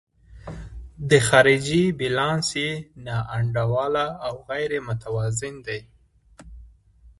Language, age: Pashto, 19-29